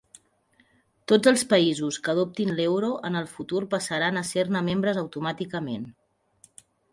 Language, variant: Catalan, Central